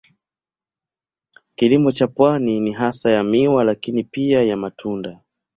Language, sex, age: Swahili, male, 19-29